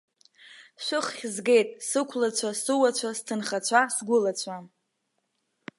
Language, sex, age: Abkhazian, female, 19-29